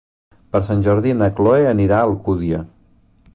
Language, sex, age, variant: Catalan, male, 40-49, Central